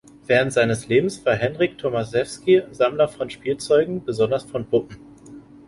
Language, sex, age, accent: German, male, 19-29, Deutschland Deutsch